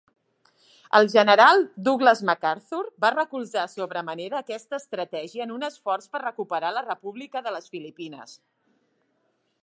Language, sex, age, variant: Catalan, female, 40-49, Central